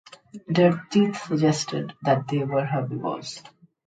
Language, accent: English, India and South Asia (India, Pakistan, Sri Lanka)